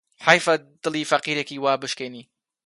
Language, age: Central Kurdish, 19-29